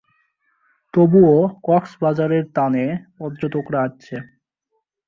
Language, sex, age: Bengali, male, 19-29